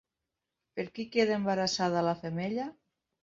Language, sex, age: Catalan, female, 50-59